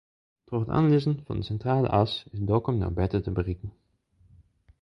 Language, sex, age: Western Frisian, male, 19-29